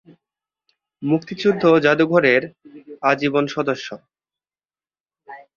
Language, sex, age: Bengali, male, 19-29